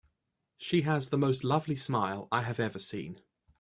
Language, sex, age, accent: English, male, 30-39, England English